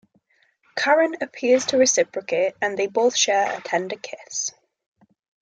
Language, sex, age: English, female, 19-29